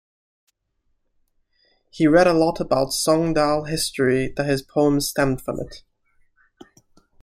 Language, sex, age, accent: English, male, 19-29, United States English